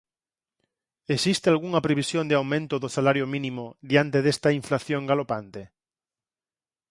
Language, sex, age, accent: Galician, male, 40-49, Normativo (estándar)